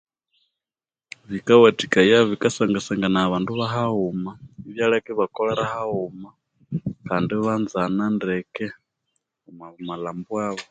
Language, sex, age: Konzo, male, 30-39